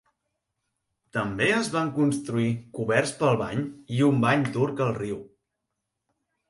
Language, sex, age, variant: Catalan, male, 19-29, Central